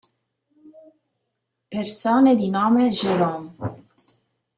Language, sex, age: Italian, male, 30-39